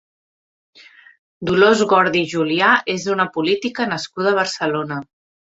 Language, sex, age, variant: Catalan, female, 40-49, Central